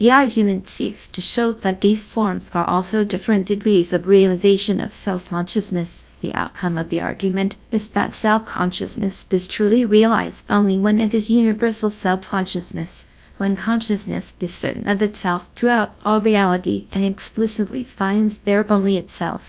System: TTS, GlowTTS